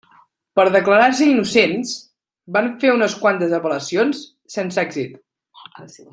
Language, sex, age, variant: Catalan, male, 19-29, Central